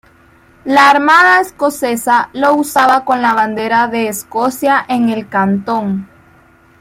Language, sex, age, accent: Spanish, female, 19-29, América central